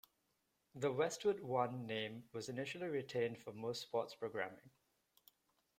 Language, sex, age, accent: English, male, 30-39, Singaporean English